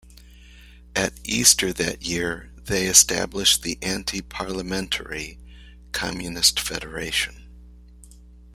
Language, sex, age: English, male, 50-59